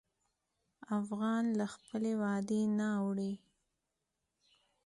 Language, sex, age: Pashto, female, 19-29